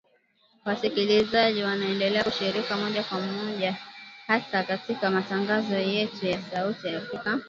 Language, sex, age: Swahili, female, 19-29